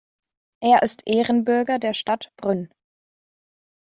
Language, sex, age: German, female, under 19